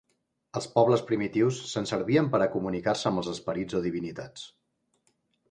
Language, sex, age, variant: Catalan, male, 40-49, Central